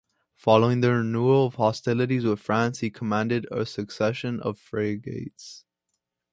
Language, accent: English, United States English